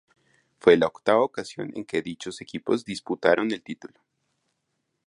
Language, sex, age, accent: Spanish, male, 19-29, Andino-Pacífico: Colombia, Perú, Ecuador, oeste de Bolivia y Venezuela andina